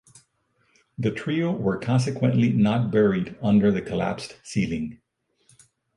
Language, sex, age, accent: English, male, 40-49, Irish English